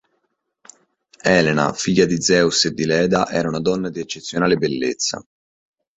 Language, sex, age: Italian, male, 19-29